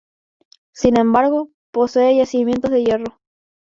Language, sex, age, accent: Spanish, male, 19-29, España: Islas Canarias